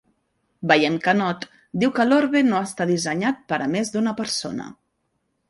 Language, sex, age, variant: Catalan, female, 40-49, Central